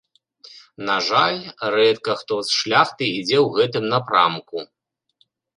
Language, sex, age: Belarusian, male, 40-49